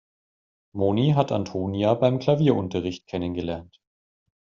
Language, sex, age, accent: German, male, 40-49, Deutschland Deutsch